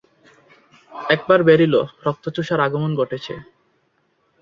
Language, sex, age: Bengali, male, 19-29